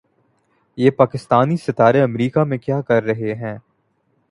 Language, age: Urdu, 19-29